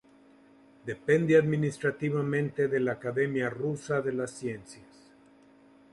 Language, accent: Spanish, México